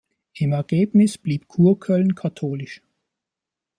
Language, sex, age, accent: German, male, 19-29, Schweizerdeutsch